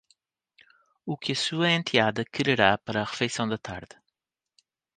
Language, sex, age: Portuguese, male, 40-49